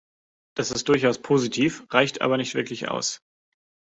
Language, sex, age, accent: German, male, 30-39, Deutschland Deutsch